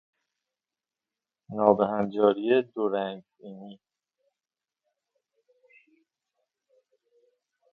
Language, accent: Persian, فارسی